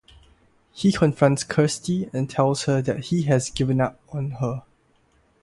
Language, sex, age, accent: English, male, 19-29, United States English; Singaporean English